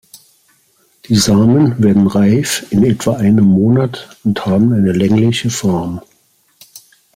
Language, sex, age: German, male, 60-69